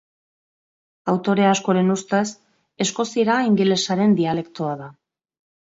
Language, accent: Basque, Mendebalekoa (Araba, Bizkaia, Gipuzkoako mendebaleko herri batzuk)